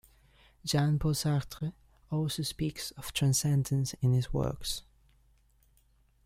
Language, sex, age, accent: English, male, under 19, England English